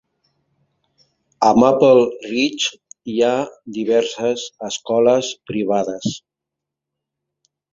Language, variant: Catalan, Central